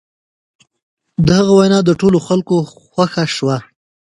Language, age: Pashto, 19-29